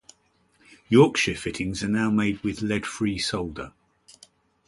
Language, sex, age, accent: English, male, 60-69, England English